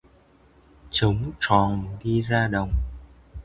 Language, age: Vietnamese, 19-29